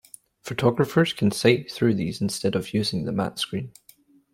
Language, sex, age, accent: English, male, 19-29, Scottish English